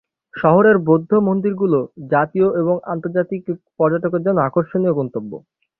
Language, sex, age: Bengali, male, 19-29